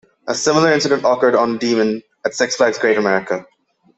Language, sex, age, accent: English, male, 19-29, England English